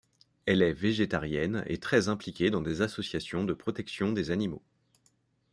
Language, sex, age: French, male, 30-39